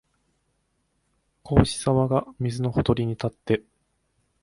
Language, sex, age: Japanese, male, 19-29